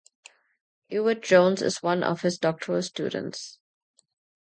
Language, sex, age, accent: English, female, under 19, United States English